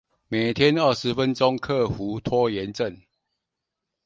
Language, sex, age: Chinese, male, 60-69